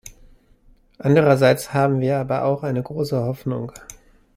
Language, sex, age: German, male, 30-39